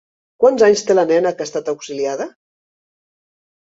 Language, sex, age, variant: Catalan, female, 50-59, Central